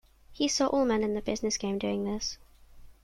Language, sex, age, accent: English, female, under 19, England English